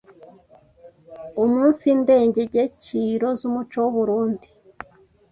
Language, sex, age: Kinyarwanda, female, 19-29